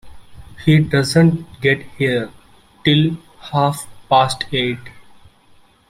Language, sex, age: English, male, 19-29